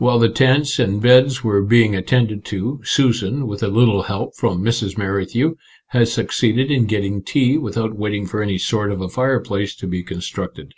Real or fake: real